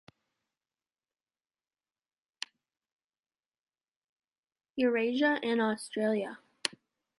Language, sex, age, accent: English, female, 19-29, United States English